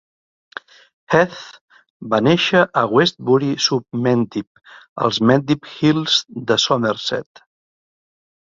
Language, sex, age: Catalan, male, 50-59